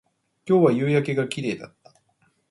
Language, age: Japanese, 30-39